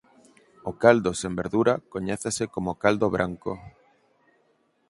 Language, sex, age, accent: Galician, male, 19-29, Central (gheada)